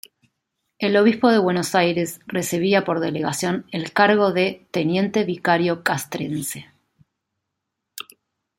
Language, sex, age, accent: Spanish, female, 40-49, Rioplatense: Argentina, Uruguay, este de Bolivia, Paraguay